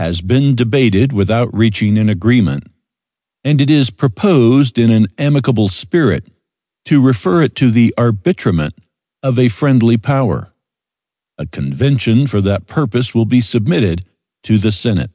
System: none